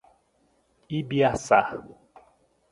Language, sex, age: Portuguese, male, 30-39